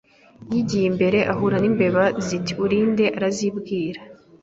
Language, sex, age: Kinyarwanda, female, 19-29